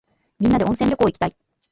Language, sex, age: Japanese, female, 40-49